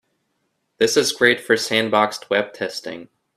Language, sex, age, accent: English, male, 19-29, United States English